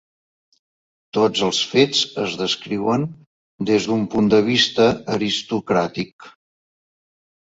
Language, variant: Catalan, Central